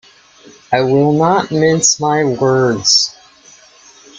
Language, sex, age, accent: English, female, 60-69, United States English